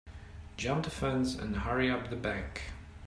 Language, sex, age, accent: English, male, 19-29, United States English